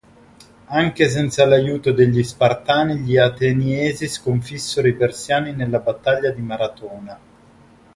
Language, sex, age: Italian, male, 30-39